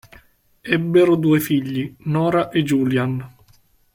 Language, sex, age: Italian, male, 19-29